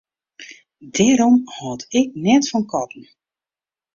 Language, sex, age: Western Frisian, female, 30-39